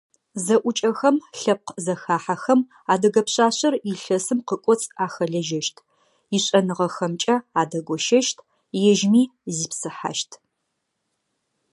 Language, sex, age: Adyghe, female, 30-39